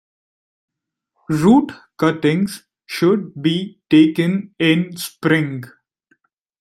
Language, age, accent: English, 30-39, India and South Asia (India, Pakistan, Sri Lanka)